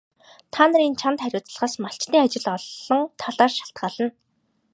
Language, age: Mongolian, 19-29